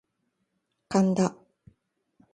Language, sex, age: Japanese, female, 40-49